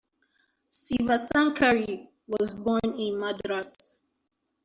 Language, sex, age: English, female, 19-29